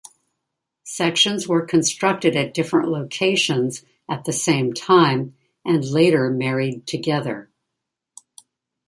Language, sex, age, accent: English, female, 60-69, United States English